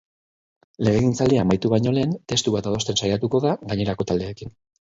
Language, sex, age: Basque, male, 40-49